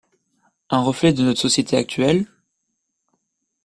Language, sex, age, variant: French, male, under 19, Français de métropole